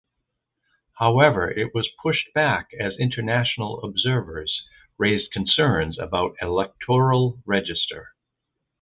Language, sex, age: English, male, 50-59